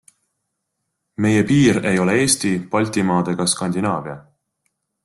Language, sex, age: Estonian, male, 30-39